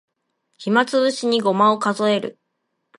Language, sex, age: Japanese, female, 30-39